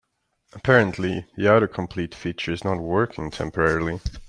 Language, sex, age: English, male, 19-29